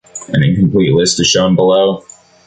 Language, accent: English, United States English